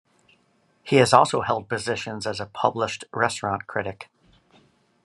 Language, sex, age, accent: English, male, 50-59, United States English